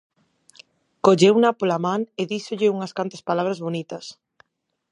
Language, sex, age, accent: Galician, female, 19-29, Neofalante